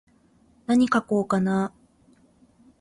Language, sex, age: Japanese, female, 30-39